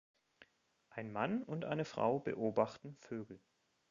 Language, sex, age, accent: German, male, 30-39, Deutschland Deutsch